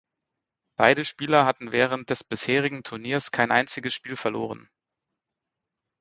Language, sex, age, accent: German, male, 30-39, Deutschland Deutsch